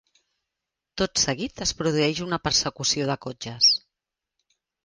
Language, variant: Catalan, Central